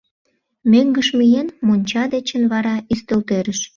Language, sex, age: Mari, female, 19-29